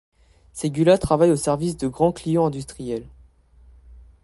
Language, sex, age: French, male, 19-29